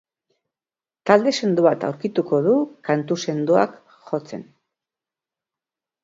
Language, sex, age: Basque, female, 60-69